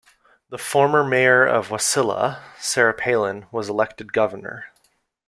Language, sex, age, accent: English, male, 30-39, Canadian English